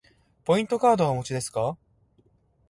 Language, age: Japanese, 19-29